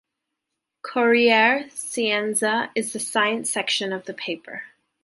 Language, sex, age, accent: English, female, 19-29, Canadian English